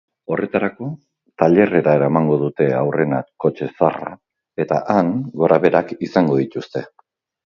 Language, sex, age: Basque, male, 60-69